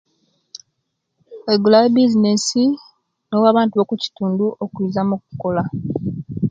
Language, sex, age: Kenyi, female, 19-29